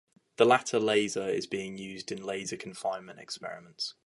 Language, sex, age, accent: English, male, 19-29, England English